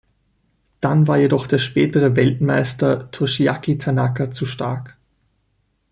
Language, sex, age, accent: German, male, 30-39, Österreichisches Deutsch